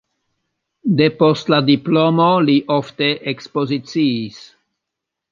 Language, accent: Esperanto, Internacia